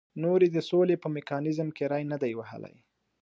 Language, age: Pashto, 19-29